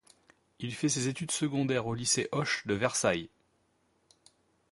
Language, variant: French, Français de métropole